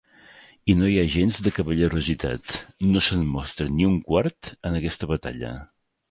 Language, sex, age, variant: Catalan, male, 50-59, Central